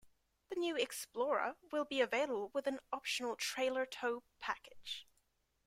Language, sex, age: English, female, 19-29